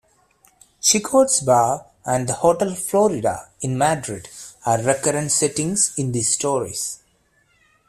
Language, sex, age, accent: English, male, 30-39, India and South Asia (India, Pakistan, Sri Lanka)